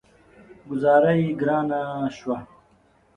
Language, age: Pashto, 19-29